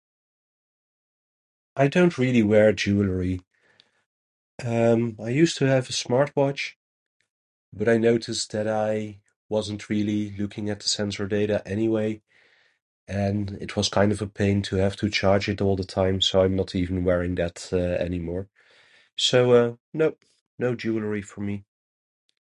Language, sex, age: English, male, 30-39